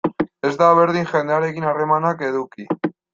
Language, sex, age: Basque, male, 19-29